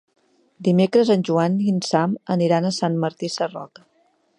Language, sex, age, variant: Catalan, female, 30-39, Central